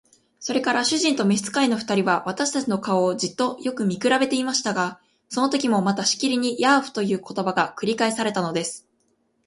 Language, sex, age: Japanese, female, 19-29